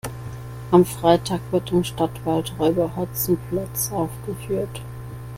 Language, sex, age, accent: German, female, 19-29, Deutschland Deutsch